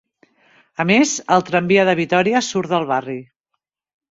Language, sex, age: Catalan, female, 50-59